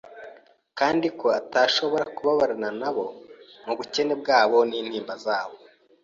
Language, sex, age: Kinyarwanda, male, 19-29